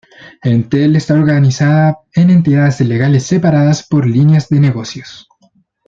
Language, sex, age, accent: Spanish, male, 19-29, Chileno: Chile, Cuyo